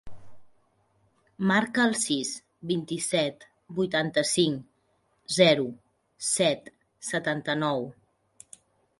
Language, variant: Catalan, Central